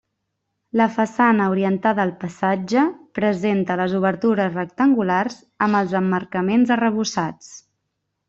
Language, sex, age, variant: Catalan, female, 19-29, Central